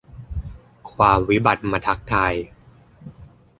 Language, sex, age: Thai, male, 30-39